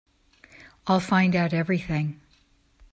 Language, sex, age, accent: English, female, 60-69, United States English